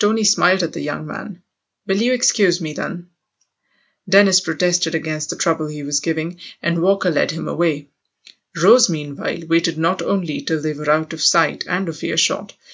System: none